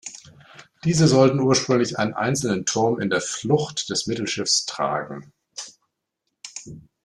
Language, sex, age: German, male, 50-59